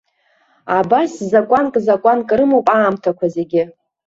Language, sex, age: Abkhazian, female, 40-49